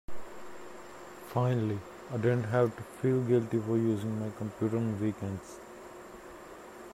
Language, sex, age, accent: English, male, 19-29, India and South Asia (India, Pakistan, Sri Lanka)